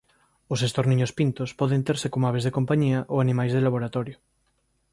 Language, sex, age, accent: Galician, male, 30-39, Normativo (estándar)